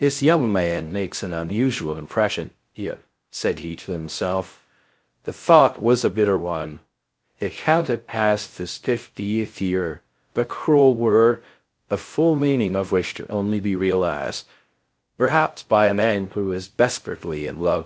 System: TTS, VITS